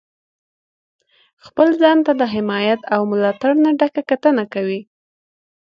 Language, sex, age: Pashto, female, 30-39